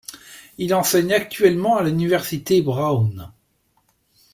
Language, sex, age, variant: French, male, 40-49, Français de métropole